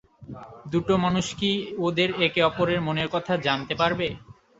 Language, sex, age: Bengali, male, 19-29